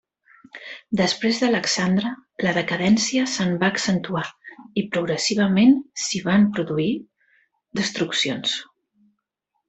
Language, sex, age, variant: Catalan, female, 50-59, Central